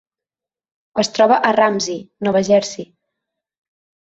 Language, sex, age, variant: Catalan, female, 19-29, Central